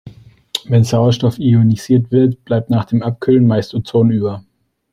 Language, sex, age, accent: German, male, 19-29, Österreichisches Deutsch